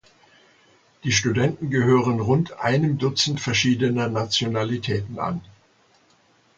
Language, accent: German, Deutschland Deutsch